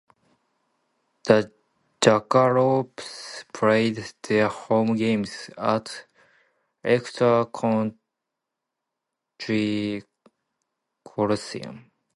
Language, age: English, 19-29